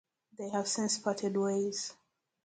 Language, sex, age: English, female, 19-29